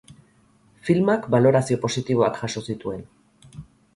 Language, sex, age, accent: Basque, female, 40-49, Erdialdekoa edo Nafarra (Gipuzkoa, Nafarroa)